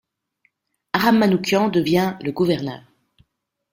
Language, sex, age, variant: French, female, 50-59, Français de métropole